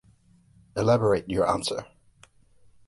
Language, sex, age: English, male, 50-59